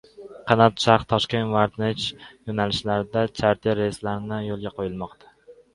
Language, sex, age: Uzbek, male, 19-29